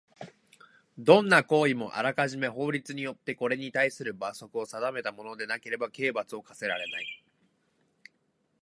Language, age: Japanese, 19-29